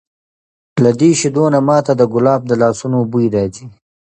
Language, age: Pashto, 30-39